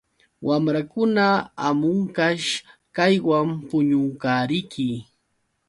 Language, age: Yauyos Quechua, 30-39